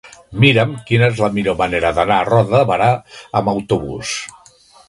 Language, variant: Catalan, Nord-Occidental